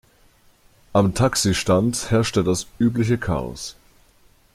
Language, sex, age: German, male, 19-29